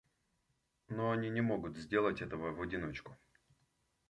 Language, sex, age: Russian, male, 30-39